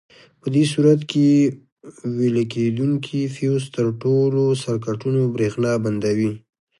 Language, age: Pashto, 30-39